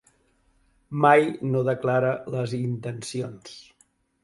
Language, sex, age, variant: Catalan, male, 50-59, Central